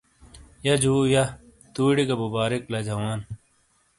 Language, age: Shina, 30-39